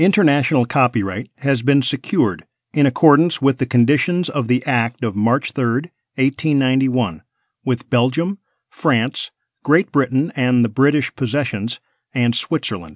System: none